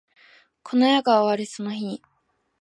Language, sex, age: Japanese, female, 19-29